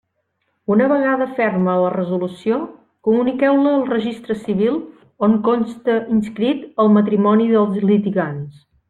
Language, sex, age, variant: Catalan, female, 30-39, Central